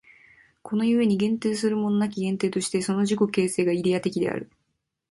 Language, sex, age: Japanese, female, 19-29